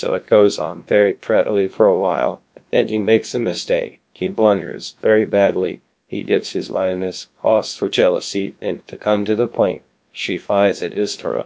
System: TTS, GlowTTS